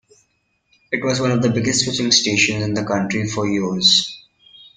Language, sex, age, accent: English, male, 19-29, India and South Asia (India, Pakistan, Sri Lanka)